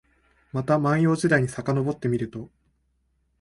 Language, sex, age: Japanese, male, 19-29